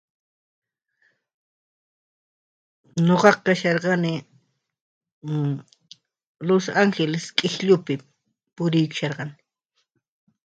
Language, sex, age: Puno Quechua, female, 60-69